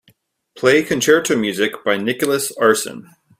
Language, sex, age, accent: English, male, 30-39, United States English